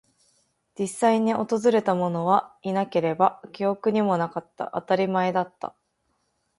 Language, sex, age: Japanese, female, 19-29